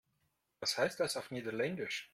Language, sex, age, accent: German, male, 40-49, Russisch Deutsch